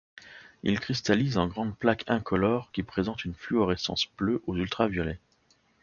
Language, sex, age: French, male, 40-49